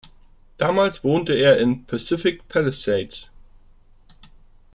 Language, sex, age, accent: German, male, 30-39, Deutschland Deutsch